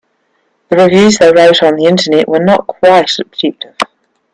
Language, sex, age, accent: English, female, 50-59, New Zealand English